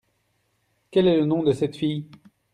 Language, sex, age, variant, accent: French, male, 30-39, Français d'Europe, Français de Belgique